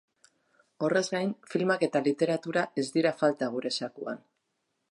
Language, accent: Basque, Mendebalekoa (Araba, Bizkaia, Gipuzkoako mendebaleko herri batzuk)